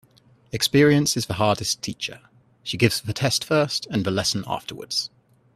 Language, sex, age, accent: English, male, 30-39, England English